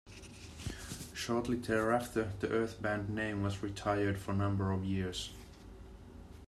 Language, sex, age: English, male, 40-49